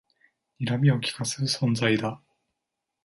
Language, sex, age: Japanese, male, 19-29